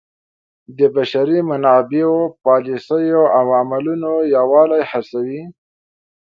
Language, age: Pashto, 19-29